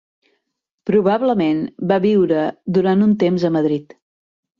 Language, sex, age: Catalan, female, 50-59